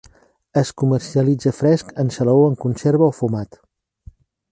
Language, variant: Catalan, Central